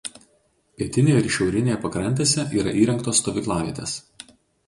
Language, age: Lithuanian, 40-49